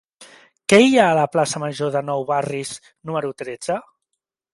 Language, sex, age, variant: Catalan, male, 19-29, Central